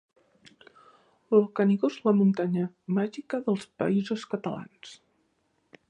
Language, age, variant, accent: Catalan, under 19, Nord-Occidental, nord-occidental